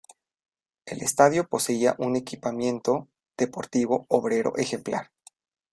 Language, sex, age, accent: Spanish, male, 19-29, México